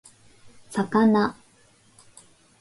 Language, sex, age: Japanese, female, 30-39